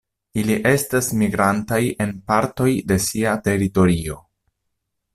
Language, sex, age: Esperanto, male, 30-39